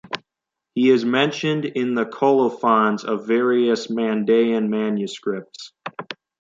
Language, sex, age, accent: English, male, under 19, United States English